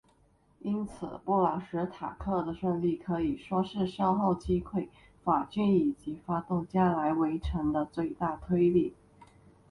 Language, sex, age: Chinese, female, 19-29